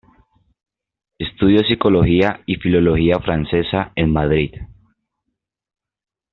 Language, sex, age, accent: Spanish, male, under 19, Caribe: Cuba, Venezuela, Puerto Rico, República Dominicana, Panamá, Colombia caribeña, México caribeño, Costa del golfo de México